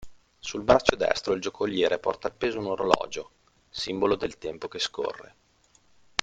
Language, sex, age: Italian, male, 30-39